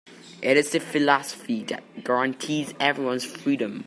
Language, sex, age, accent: English, male, under 19, England English